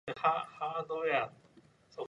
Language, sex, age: English, male, under 19